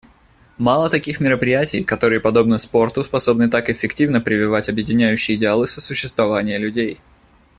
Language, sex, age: Russian, male, 19-29